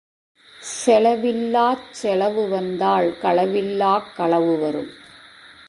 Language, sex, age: Tamil, female, 40-49